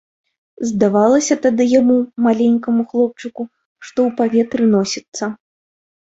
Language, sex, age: Belarusian, female, 30-39